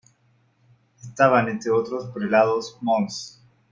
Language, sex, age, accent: Spanish, male, 40-49, España: Norte peninsular (Asturias, Castilla y León, Cantabria, País Vasco, Navarra, Aragón, La Rioja, Guadalajara, Cuenca)